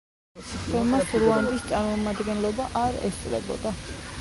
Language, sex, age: Georgian, female, 30-39